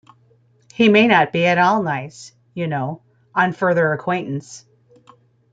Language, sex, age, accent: English, female, 40-49, United States English